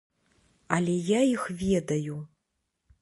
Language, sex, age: Belarusian, female, 40-49